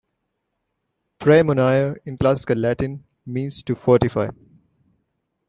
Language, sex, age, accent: English, male, 19-29, India and South Asia (India, Pakistan, Sri Lanka)